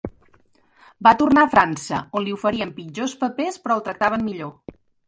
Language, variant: Catalan, Central